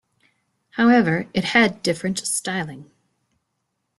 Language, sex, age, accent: English, female, 40-49, United States English